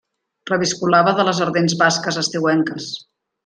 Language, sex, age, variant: Catalan, female, 50-59, Central